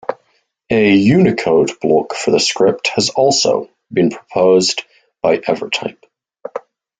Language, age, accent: English, 19-29, Irish English